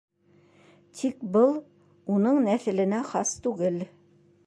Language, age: Bashkir, 60-69